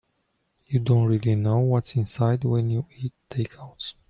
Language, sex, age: English, male, 40-49